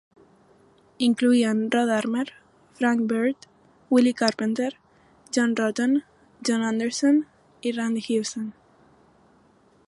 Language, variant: Catalan, Central